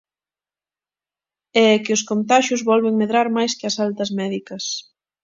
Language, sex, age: Galician, female, 30-39